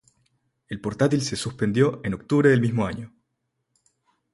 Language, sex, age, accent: Spanish, male, 19-29, Chileno: Chile, Cuyo